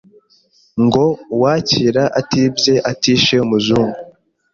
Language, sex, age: Kinyarwanda, male, 19-29